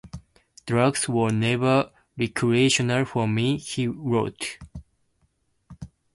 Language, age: English, 19-29